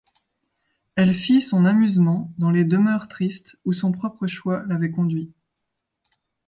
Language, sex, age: French, female, 30-39